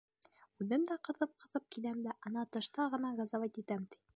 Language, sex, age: Bashkir, female, under 19